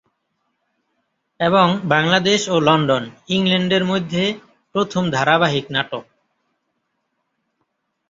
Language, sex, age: Bengali, male, 30-39